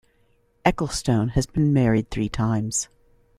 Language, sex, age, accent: English, female, 50-59, United States English